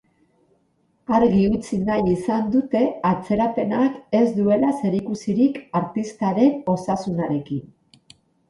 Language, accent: Basque, Mendebalekoa (Araba, Bizkaia, Gipuzkoako mendebaleko herri batzuk)